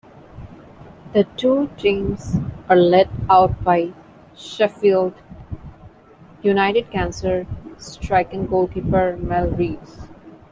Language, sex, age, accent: English, female, 19-29, India and South Asia (India, Pakistan, Sri Lanka)